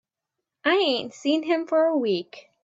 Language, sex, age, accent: English, female, 19-29, United States English